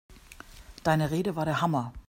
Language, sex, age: German, female, 40-49